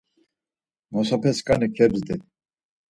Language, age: Laz, 60-69